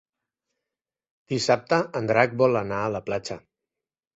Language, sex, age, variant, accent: Catalan, male, 60-69, Central, Barcelonès